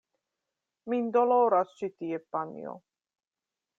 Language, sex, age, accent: Esperanto, female, 40-49, Internacia